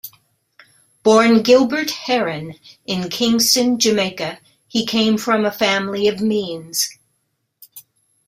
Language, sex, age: English, female, 60-69